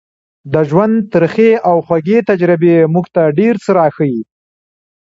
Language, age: Pashto, 40-49